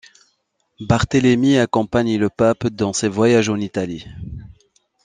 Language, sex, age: French, male, 30-39